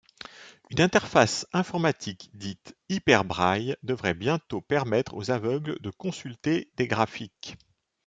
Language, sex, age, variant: French, male, 50-59, Français de métropole